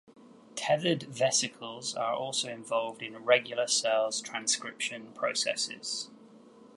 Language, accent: English, England English